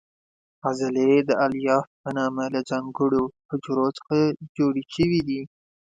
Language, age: Pashto, 19-29